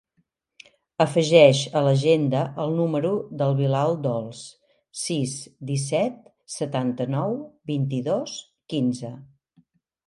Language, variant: Catalan, Central